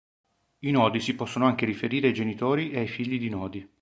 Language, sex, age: Italian, male, 40-49